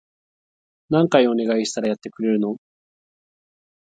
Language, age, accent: Japanese, 19-29, 関西弁